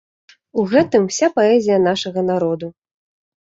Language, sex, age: Belarusian, female, 30-39